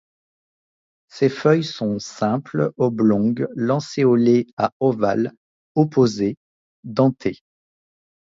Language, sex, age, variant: French, male, 30-39, Français de métropole